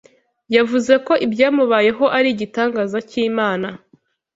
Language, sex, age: Kinyarwanda, female, 19-29